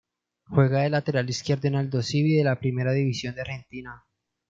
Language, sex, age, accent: Spanish, male, 19-29, Andino-Pacífico: Colombia, Perú, Ecuador, oeste de Bolivia y Venezuela andina